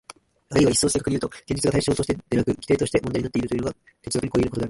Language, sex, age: Japanese, male, 19-29